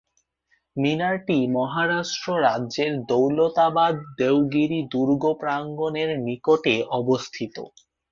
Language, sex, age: Bengali, male, 19-29